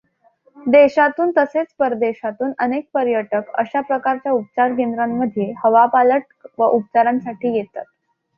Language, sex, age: Marathi, female, under 19